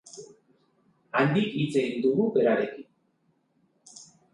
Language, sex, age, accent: Basque, male, 40-49, Mendebalekoa (Araba, Bizkaia, Gipuzkoako mendebaleko herri batzuk)